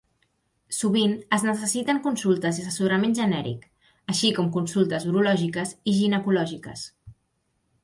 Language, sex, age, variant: Catalan, female, 19-29, Central